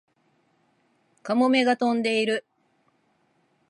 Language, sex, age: Japanese, female, 50-59